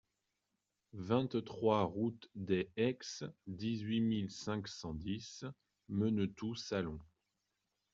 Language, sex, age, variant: French, male, 30-39, Français de métropole